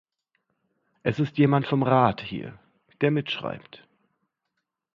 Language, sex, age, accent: German, male, 30-39, Deutschland Deutsch